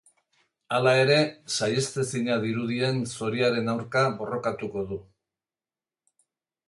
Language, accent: Basque, Erdialdekoa edo Nafarra (Gipuzkoa, Nafarroa)